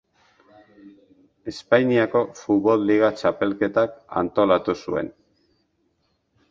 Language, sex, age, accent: Basque, male, 50-59, Mendebalekoa (Araba, Bizkaia, Gipuzkoako mendebaleko herri batzuk)